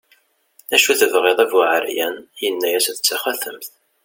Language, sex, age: Kabyle, male, 30-39